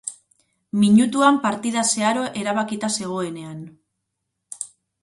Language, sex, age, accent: Basque, female, 40-49, Mendebalekoa (Araba, Bizkaia, Gipuzkoako mendebaleko herri batzuk)